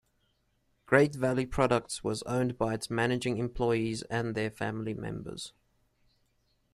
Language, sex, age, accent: English, male, 19-29, Southern African (South Africa, Zimbabwe, Namibia)